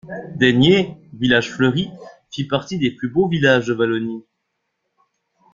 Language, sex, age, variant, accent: French, male, 19-29, Français d'Europe, Français de Suisse